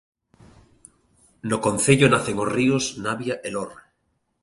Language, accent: Galician, Normativo (estándar)